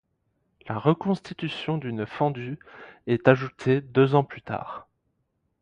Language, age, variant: French, 19-29, Français de métropole